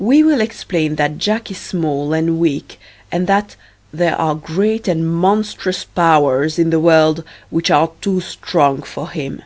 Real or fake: real